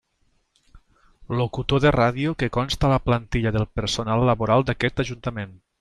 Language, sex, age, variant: Catalan, male, 40-49, Nord-Occidental